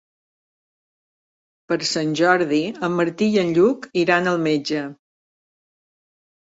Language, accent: Catalan, mallorquí